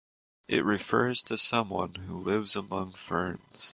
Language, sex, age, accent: English, male, 19-29, Canadian English